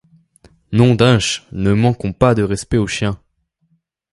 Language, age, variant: French, under 19, Français de métropole